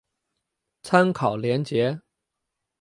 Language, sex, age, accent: Chinese, male, 30-39, 出生地：北京市